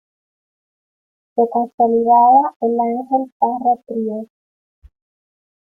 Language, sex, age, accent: Spanish, female, 30-39, Andino-Pacífico: Colombia, Perú, Ecuador, oeste de Bolivia y Venezuela andina